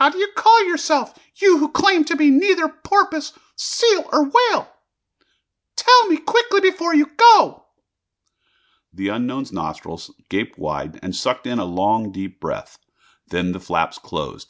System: none